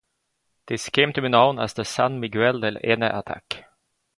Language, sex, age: English, male, 30-39